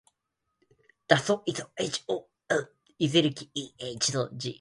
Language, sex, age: Japanese, male, 19-29